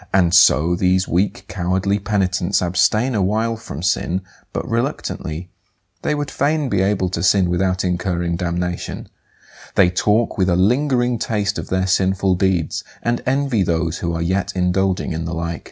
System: none